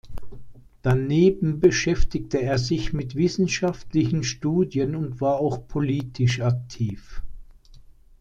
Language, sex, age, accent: German, male, 60-69, Deutschland Deutsch